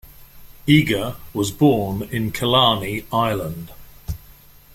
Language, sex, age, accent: English, male, 60-69, England English